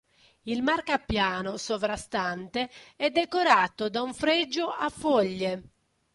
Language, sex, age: Italian, female, 50-59